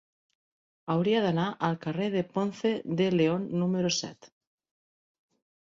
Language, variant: Catalan, Septentrional